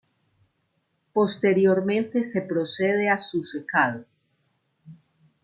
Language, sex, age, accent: Spanish, female, 50-59, Andino-Pacífico: Colombia, Perú, Ecuador, oeste de Bolivia y Venezuela andina